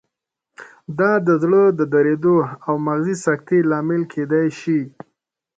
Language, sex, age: Pashto, male, 30-39